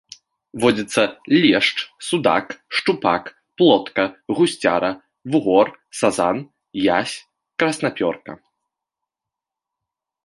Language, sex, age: Belarusian, male, 19-29